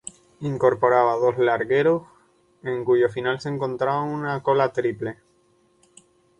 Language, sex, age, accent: Spanish, male, 19-29, España: Islas Canarias